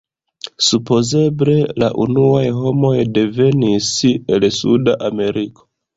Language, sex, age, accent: Esperanto, male, 30-39, Internacia